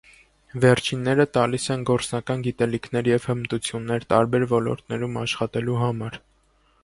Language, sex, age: Armenian, male, 19-29